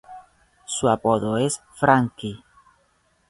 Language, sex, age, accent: Spanish, male, 19-29, Caribe: Cuba, Venezuela, Puerto Rico, República Dominicana, Panamá, Colombia caribeña, México caribeño, Costa del golfo de México